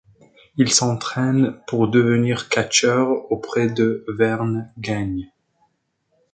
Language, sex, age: French, male, 19-29